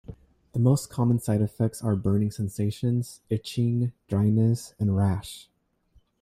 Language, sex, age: English, male, 30-39